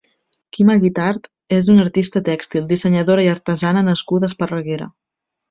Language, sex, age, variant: Catalan, female, 19-29, Central